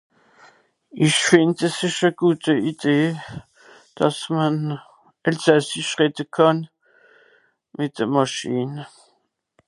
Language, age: Swiss German, 60-69